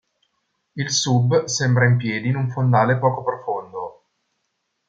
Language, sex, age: Italian, male, 30-39